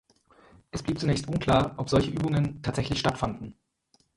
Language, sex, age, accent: German, male, 30-39, Deutschland Deutsch